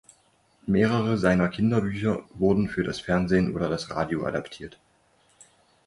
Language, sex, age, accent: German, male, 30-39, Deutschland Deutsch